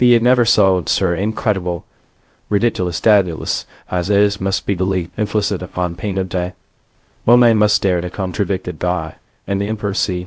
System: TTS, VITS